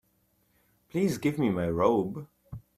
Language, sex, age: English, male, 19-29